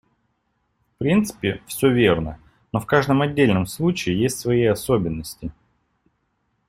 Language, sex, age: Russian, male, 19-29